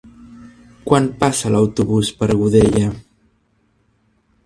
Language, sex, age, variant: Catalan, male, 19-29, Central